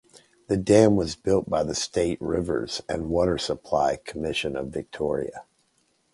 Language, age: English, 50-59